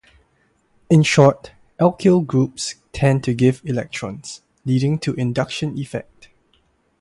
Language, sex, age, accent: English, male, 19-29, United States English; Singaporean English